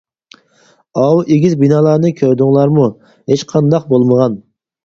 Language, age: Uyghur, 30-39